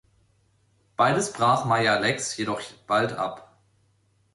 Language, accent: German, Deutschland Deutsch